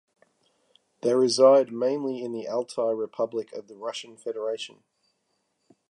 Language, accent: English, Australian English